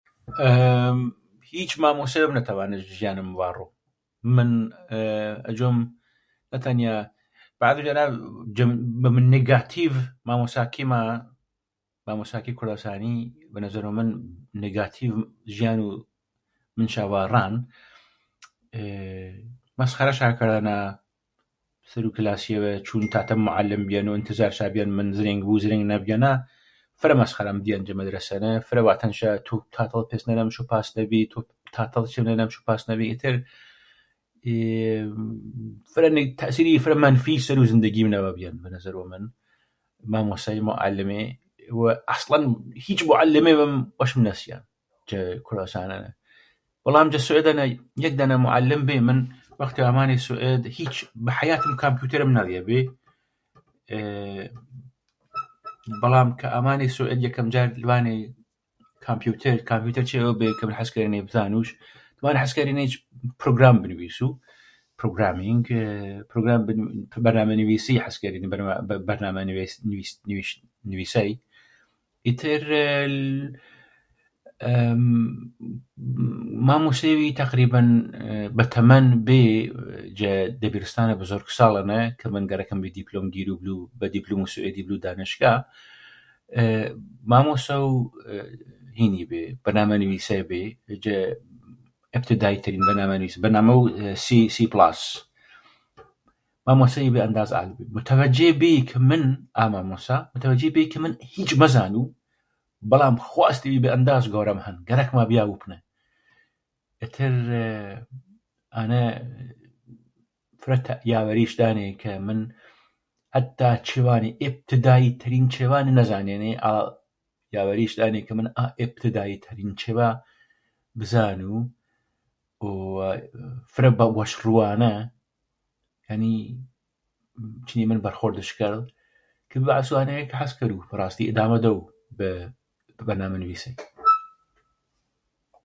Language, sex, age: Gurani, male, 50-59